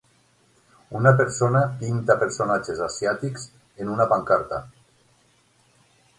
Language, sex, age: Catalan, male, 50-59